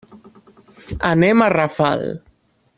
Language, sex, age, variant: Catalan, male, 19-29, Nord-Occidental